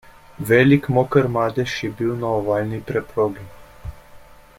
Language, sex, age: Slovenian, male, 30-39